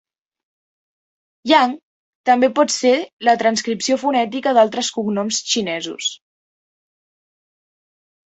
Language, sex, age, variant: Catalan, female, under 19, Central